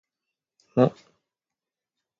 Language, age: Japanese, 19-29